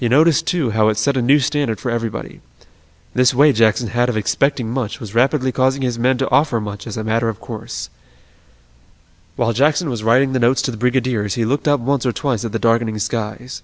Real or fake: real